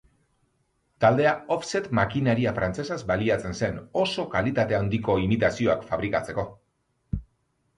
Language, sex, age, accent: Basque, male, 40-49, Mendebalekoa (Araba, Bizkaia, Gipuzkoako mendebaleko herri batzuk)